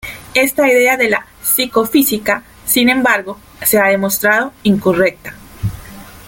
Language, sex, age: Spanish, female, 30-39